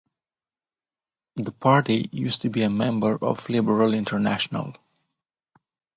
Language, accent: English, Eastern European